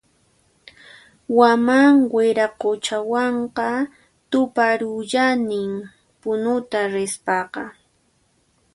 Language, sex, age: Puno Quechua, female, 19-29